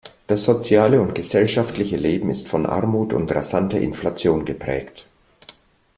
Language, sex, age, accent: German, male, 60-69, Deutschland Deutsch